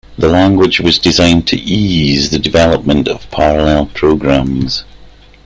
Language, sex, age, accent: English, male, 40-49, Scottish English